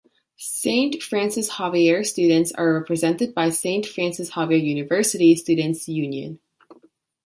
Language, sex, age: English, female, 19-29